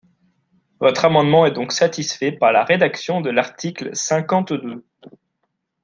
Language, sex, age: French, male, 19-29